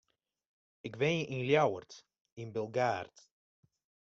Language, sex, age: Western Frisian, male, 19-29